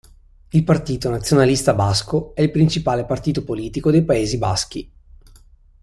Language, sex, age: Italian, male, 19-29